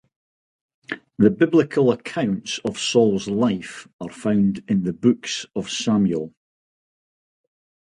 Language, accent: English, Scottish English